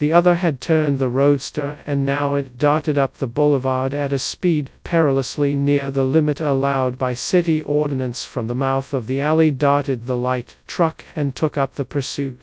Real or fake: fake